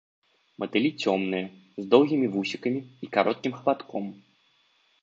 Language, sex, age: Belarusian, male, 19-29